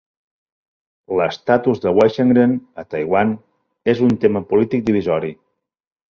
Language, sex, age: Catalan, male, 40-49